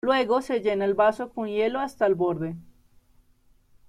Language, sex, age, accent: Spanish, female, 19-29, Andino-Pacífico: Colombia, Perú, Ecuador, oeste de Bolivia y Venezuela andina